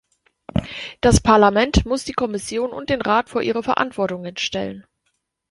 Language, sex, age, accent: German, female, 30-39, Deutschland Deutsch